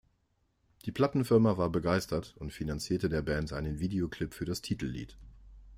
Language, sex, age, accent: German, male, 40-49, Deutschland Deutsch